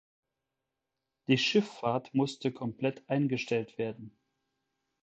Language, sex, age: German, male, 40-49